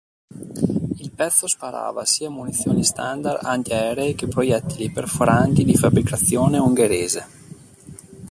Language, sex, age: Italian, male, 40-49